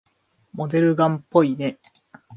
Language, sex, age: Japanese, male, 19-29